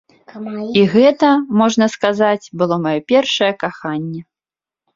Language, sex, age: Belarusian, female, 30-39